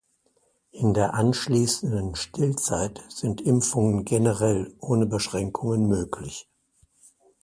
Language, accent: German, Deutschland Deutsch